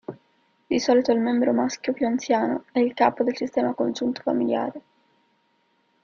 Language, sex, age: Italian, female, under 19